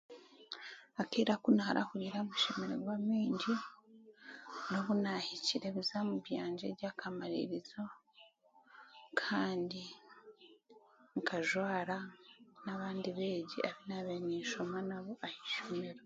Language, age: Chiga, 19-29